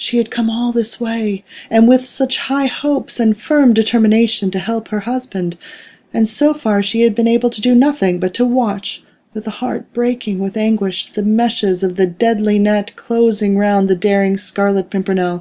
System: none